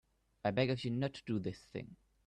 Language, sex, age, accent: English, male, under 19, England English